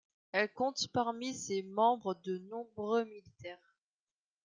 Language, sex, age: French, female, under 19